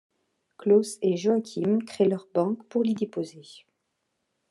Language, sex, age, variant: French, female, 50-59, Français de métropole